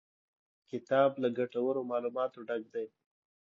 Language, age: Pashto, 30-39